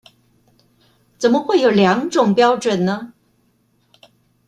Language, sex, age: Chinese, female, 60-69